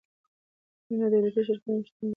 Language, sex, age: Pashto, female, 19-29